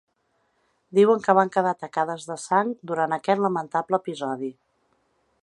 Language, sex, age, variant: Catalan, female, 40-49, Central